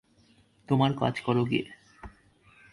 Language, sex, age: Bengali, male, under 19